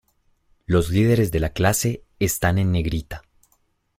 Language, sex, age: Spanish, male, 19-29